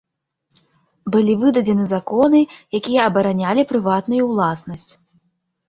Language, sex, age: Belarusian, female, 19-29